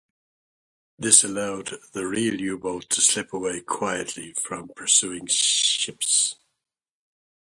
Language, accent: English, Irish English